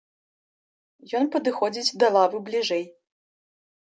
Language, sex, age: Belarusian, female, 19-29